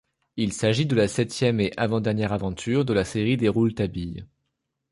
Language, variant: French, Français de métropole